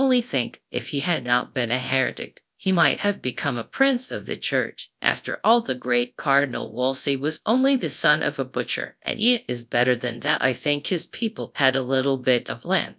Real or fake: fake